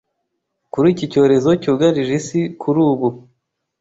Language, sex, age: Kinyarwanda, male, 30-39